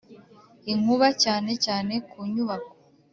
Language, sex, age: Kinyarwanda, female, under 19